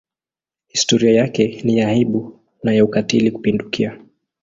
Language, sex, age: Swahili, male, 19-29